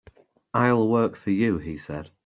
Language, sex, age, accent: English, male, 30-39, England English